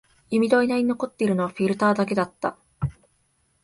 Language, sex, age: Japanese, female, 19-29